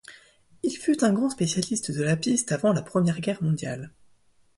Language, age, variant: French, 19-29, Français de métropole